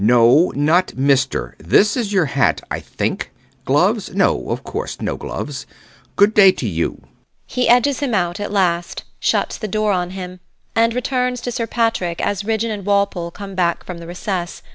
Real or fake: real